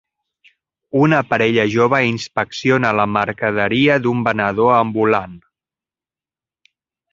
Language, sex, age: Catalan, male, 40-49